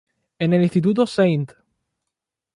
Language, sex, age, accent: Spanish, male, 19-29, España: Islas Canarias